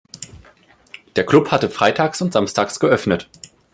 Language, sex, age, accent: German, male, 30-39, Deutschland Deutsch